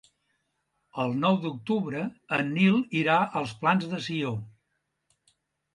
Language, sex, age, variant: Catalan, male, 70-79, Central